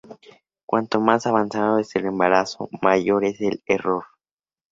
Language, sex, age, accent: Spanish, male, under 19, México